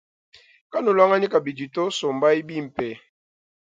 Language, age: Luba-Lulua, 19-29